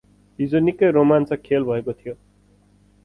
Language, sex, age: Nepali, male, 30-39